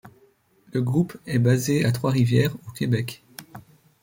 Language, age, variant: French, 19-29, Français de métropole